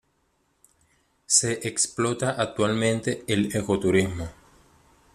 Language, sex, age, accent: Spanish, male, 19-29, Caribe: Cuba, Venezuela, Puerto Rico, República Dominicana, Panamá, Colombia caribeña, México caribeño, Costa del golfo de México